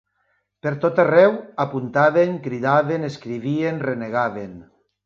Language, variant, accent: Catalan, Valencià meridional, valencià